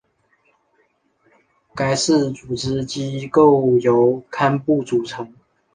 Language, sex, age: Chinese, male, under 19